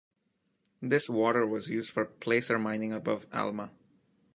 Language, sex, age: English, male, 19-29